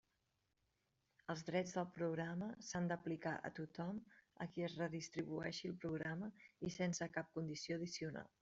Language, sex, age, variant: Catalan, female, 30-39, Central